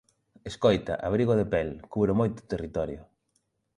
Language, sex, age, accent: Galician, male, 30-39, Normativo (estándar)